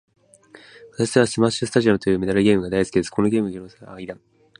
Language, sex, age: Japanese, male, 19-29